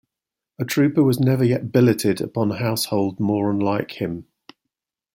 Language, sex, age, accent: English, male, 50-59, England English